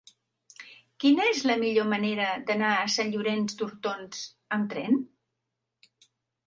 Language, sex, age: Catalan, female, 60-69